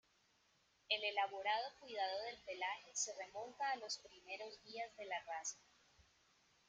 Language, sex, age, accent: Spanish, female, 30-39, Caribe: Cuba, Venezuela, Puerto Rico, República Dominicana, Panamá, Colombia caribeña, México caribeño, Costa del golfo de México